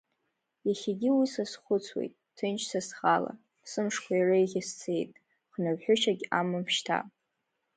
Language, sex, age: Abkhazian, female, under 19